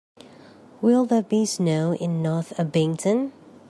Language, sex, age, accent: English, female, 19-29, England English